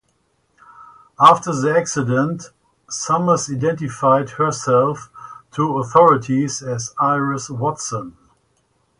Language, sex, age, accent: English, male, 50-59, United States English